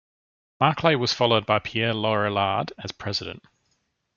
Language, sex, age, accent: English, male, 30-39, Australian English